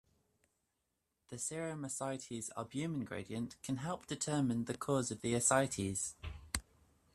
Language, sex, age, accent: English, female, 19-29, England English